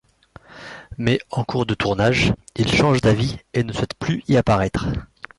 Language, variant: French, Français de métropole